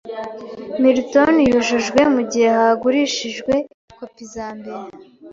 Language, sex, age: Kinyarwanda, female, 19-29